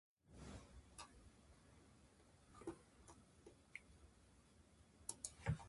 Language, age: Japanese, 60-69